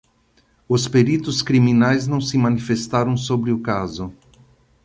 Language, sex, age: Portuguese, male, 60-69